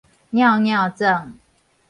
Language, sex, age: Min Nan Chinese, female, 40-49